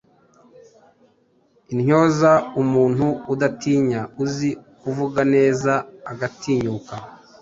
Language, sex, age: Kinyarwanda, male, 30-39